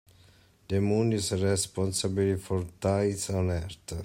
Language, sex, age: English, male, 40-49